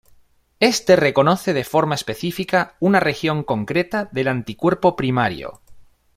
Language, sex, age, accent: Spanish, male, 30-39, España: Norte peninsular (Asturias, Castilla y León, Cantabria, País Vasco, Navarra, Aragón, La Rioja, Guadalajara, Cuenca)